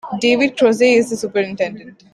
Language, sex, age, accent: English, female, 19-29, India and South Asia (India, Pakistan, Sri Lanka)